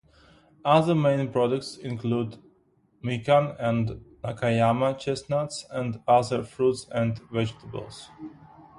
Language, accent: English, Ukrainian